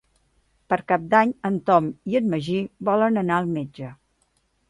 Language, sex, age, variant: Catalan, female, 60-69, Central